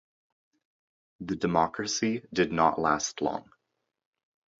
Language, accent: English, Canadian English